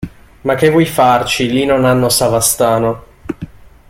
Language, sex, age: Italian, male, 19-29